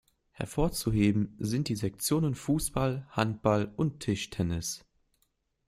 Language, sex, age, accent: German, male, 19-29, Deutschland Deutsch